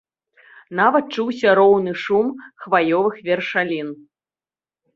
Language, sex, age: Belarusian, female, 30-39